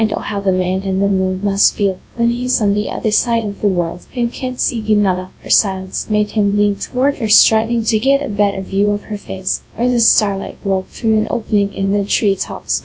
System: TTS, GradTTS